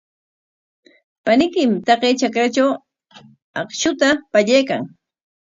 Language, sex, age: Corongo Ancash Quechua, female, 50-59